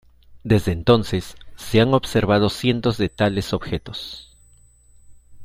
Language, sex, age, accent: Spanish, male, 50-59, Andino-Pacífico: Colombia, Perú, Ecuador, oeste de Bolivia y Venezuela andina